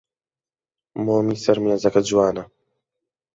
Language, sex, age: Central Kurdish, male, under 19